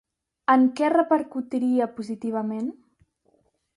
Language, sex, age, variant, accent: Catalan, female, 19-29, Central, central